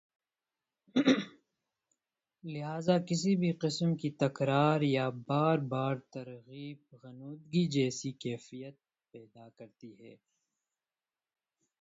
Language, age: Urdu, 19-29